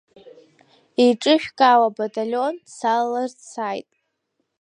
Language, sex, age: Abkhazian, female, under 19